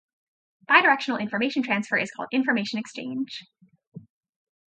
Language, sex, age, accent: English, female, 19-29, United States English